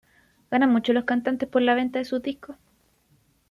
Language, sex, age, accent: Spanish, female, under 19, Chileno: Chile, Cuyo